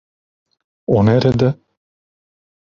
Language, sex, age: Turkish, male, 30-39